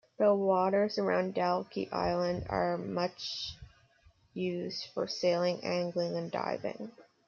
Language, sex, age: English, female, 19-29